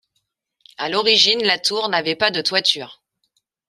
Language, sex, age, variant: French, female, 40-49, Français de métropole